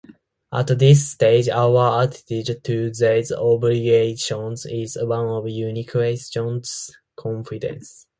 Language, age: English, 19-29